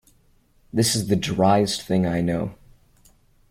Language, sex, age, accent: English, male, under 19, United States English